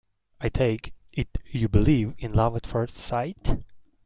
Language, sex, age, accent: English, male, 19-29, United States English